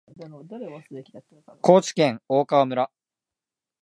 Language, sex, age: Japanese, male, 19-29